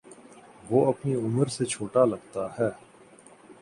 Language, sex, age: Urdu, male, 19-29